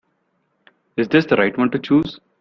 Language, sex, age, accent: English, male, 19-29, India and South Asia (India, Pakistan, Sri Lanka)